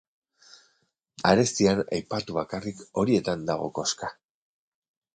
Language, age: Basque, 40-49